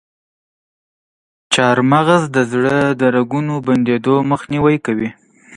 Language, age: Pashto, 19-29